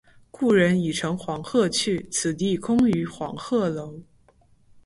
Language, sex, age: Chinese, female, 19-29